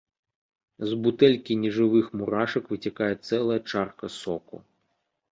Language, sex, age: Belarusian, male, 30-39